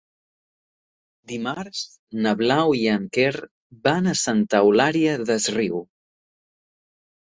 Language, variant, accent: Catalan, Central, central